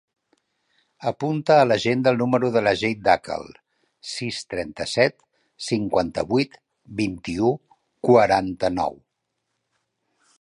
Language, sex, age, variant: Catalan, male, 50-59, Central